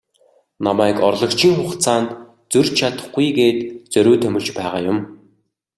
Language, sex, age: Mongolian, male, 19-29